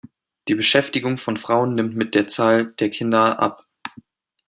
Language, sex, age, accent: German, male, under 19, Deutschland Deutsch